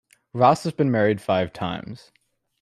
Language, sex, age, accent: English, male, under 19, Canadian English